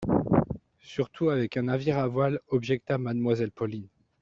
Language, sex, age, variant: French, male, 40-49, Français de métropole